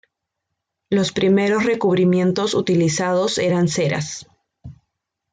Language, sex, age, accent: Spanish, female, 19-29, Andino-Pacífico: Colombia, Perú, Ecuador, oeste de Bolivia y Venezuela andina